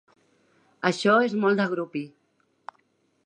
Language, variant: Catalan, Central